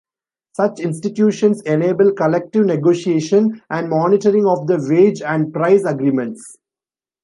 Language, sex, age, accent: English, male, 19-29, India and South Asia (India, Pakistan, Sri Lanka)